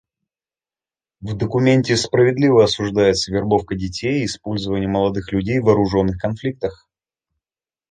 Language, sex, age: Russian, male, 30-39